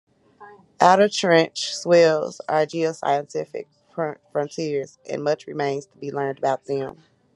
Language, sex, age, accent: English, female, 30-39, United States English